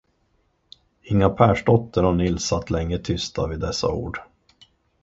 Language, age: Swedish, 30-39